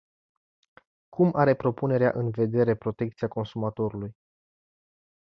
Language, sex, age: Romanian, male, 19-29